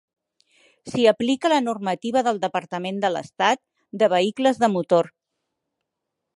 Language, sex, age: Catalan, female, 50-59